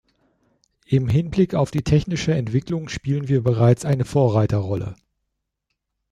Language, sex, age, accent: German, male, 40-49, Deutschland Deutsch